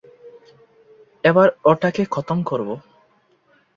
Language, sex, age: Bengali, male, 19-29